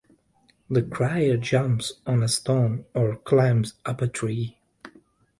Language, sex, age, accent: English, male, 30-39, England English